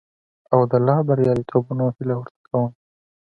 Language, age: Pashto, 19-29